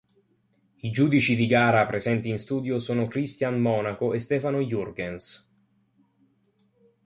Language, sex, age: Italian, male, under 19